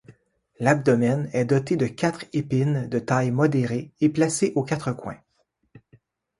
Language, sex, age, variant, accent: French, male, 40-49, Français d'Amérique du Nord, Français du Canada